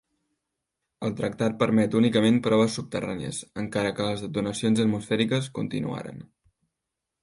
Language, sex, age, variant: Catalan, male, 19-29, Central